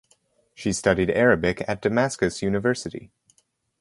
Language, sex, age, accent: English, male, 19-29, United States English